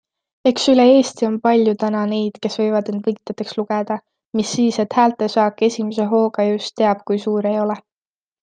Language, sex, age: Estonian, female, 19-29